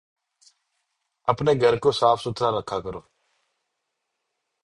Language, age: Urdu, 30-39